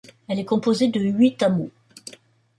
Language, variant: French, Français de métropole